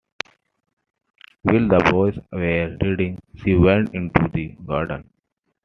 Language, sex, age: English, male, 19-29